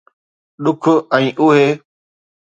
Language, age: Sindhi, 40-49